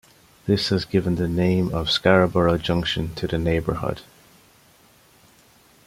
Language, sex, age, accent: English, male, 30-39, Irish English